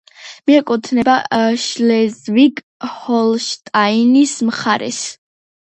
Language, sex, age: Georgian, female, under 19